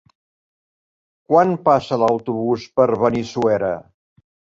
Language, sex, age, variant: Catalan, male, 60-69, Central